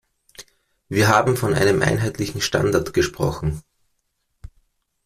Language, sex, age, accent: German, male, 30-39, Österreichisches Deutsch